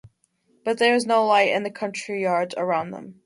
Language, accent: English, United States English